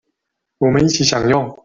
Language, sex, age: Chinese, male, 19-29